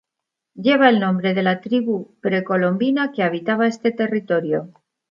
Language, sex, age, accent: Spanish, female, 50-59, España: Centro-Sur peninsular (Madrid, Toledo, Castilla-La Mancha)